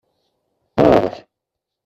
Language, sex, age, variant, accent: French, male, under 19, Français d'Europe, Français de Belgique